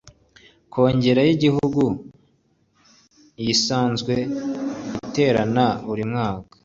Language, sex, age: Kinyarwanda, male, 30-39